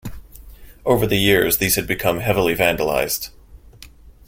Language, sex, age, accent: English, male, 19-29, United States English